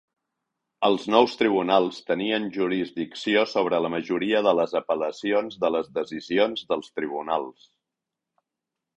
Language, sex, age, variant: Catalan, male, 50-59, Central